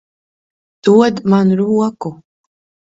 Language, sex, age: Latvian, female, 30-39